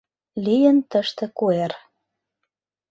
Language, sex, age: Mari, female, 40-49